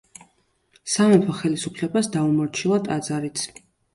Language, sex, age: Georgian, female, 19-29